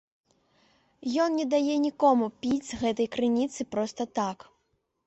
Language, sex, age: Belarusian, female, under 19